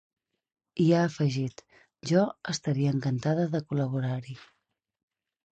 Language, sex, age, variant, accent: Catalan, female, 40-49, Central, Camp de Tarragona